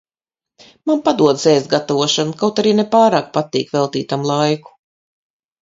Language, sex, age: Latvian, female, 50-59